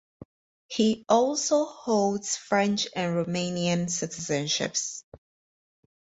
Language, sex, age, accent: English, female, 30-39, United States English